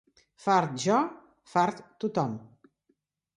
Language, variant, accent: Catalan, Central, central